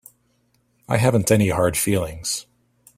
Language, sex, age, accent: English, male, 60-69, United States English